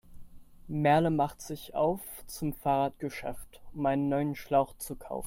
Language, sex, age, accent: German, male, 19-29, Deutschland Deutsch